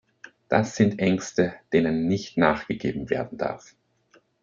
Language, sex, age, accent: German, male, 30-39, Österreichisches Deutsch